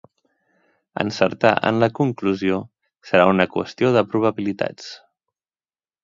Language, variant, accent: Catalan, Central, central